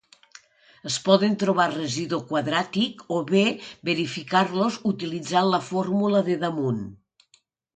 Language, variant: Catalan, Nord-Occidental